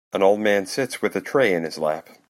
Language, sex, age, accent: English, male, 30-39, United States English